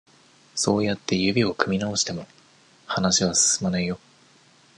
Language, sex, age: Japanese, male, under 19